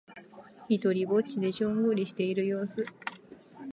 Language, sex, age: Japanese, female, 19-29